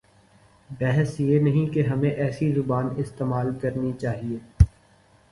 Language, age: Urdu, 19-29